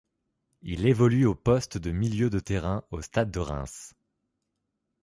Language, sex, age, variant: French, male, 30-39, Français de métropole